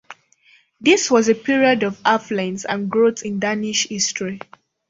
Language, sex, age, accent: English, female, under 19, Southern African (South Africa, Zimbabwe, Namibia)